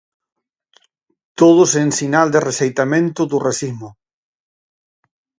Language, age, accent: Galician, 50-59, Atlántico (seseo e gheada)